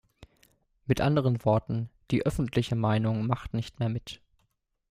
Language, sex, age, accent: German, male, 19-29, Deutschland Deutsch